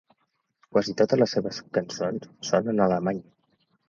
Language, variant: Catalan, Central